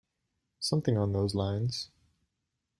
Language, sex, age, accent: English, male, 19-29, United States English